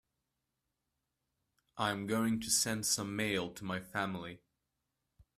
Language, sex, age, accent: English, male, 19-29, England English